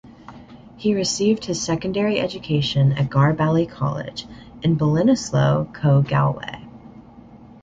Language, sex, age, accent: English, male, under 19, United States English